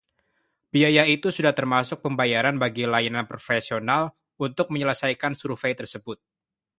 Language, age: Indonesian, 19-29